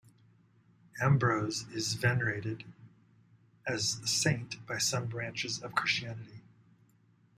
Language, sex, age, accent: English, male, 50-59, United States English